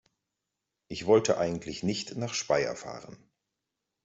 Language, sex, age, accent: German, male, 30-39, Deutschland Deutsch